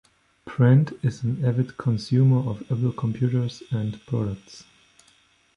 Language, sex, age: English, male, 30-39